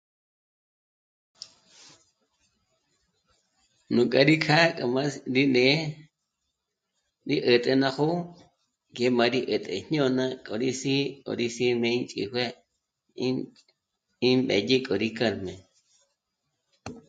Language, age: Michoacán Mazahua, 19-29